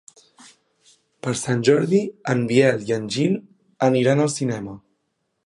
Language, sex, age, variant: Catalan, male, 19-29, Central